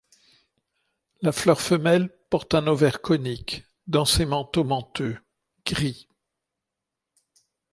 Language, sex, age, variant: French, male, 60-69, Français de métropole